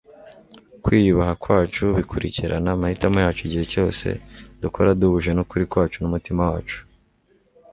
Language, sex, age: Kinyarwanda, male, 19-29